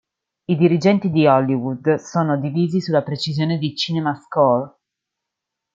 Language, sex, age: Italian, female, 30-39